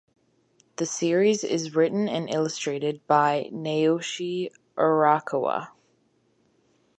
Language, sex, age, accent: English, female, under 19, United States English